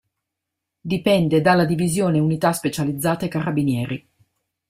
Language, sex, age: Italian, female, 40-49